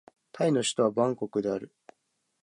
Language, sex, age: Japanese, male, 19-29